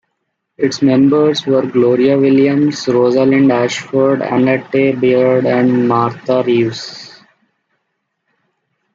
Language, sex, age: English, male, 19-29